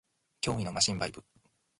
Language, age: Japanese, 19-29